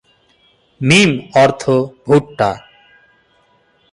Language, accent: Bengali, Standard Bengali